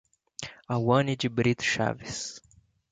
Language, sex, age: Portuguese, male, 19-29